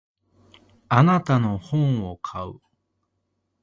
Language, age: Japanese, 40-49